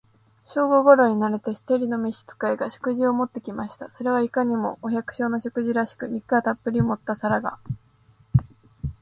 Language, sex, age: Japanese, female, 19-29